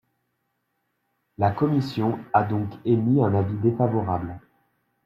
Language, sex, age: French, male, 19-29